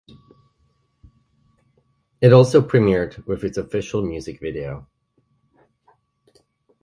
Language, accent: English, United States English